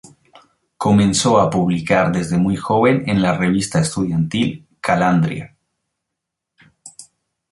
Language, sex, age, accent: Spanish, male, 19-29, Andino-Pacífico: Colombia, Perú, Ecuador, oeste de Bolivia y Venezuela andina